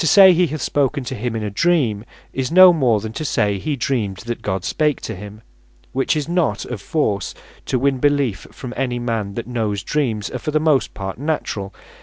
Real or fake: real